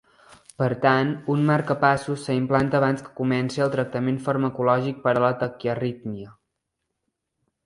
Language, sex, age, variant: Catalan, male, 19-29, Central